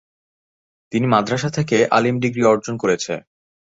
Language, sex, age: Bengali, male, 19-29